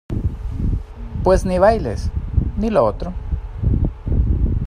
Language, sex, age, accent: Spanish, male, 19-29, América central